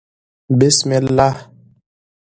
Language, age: Pashto, 19-29